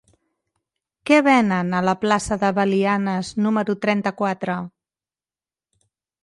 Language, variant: Catalan, Central